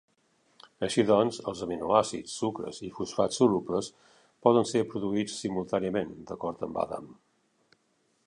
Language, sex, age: Catalan, male, 60-69